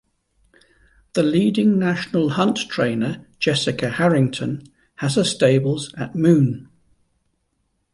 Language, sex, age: English, male, 50-59